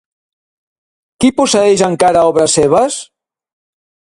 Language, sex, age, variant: Catalan, male, 60-69, Central